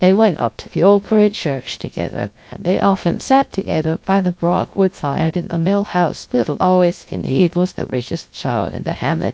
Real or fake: fake